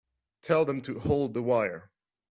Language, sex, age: English, male, 19-29